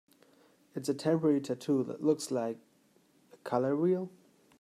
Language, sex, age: English, male, 19-29